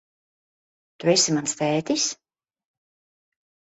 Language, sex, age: Latvian, female, 50-59